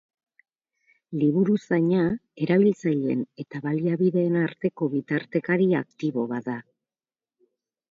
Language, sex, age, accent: Basque, female, 50-59, Mendebalekoa (Araba, Bizkaia, Gipuzkoako mendebaleko herri batzuk)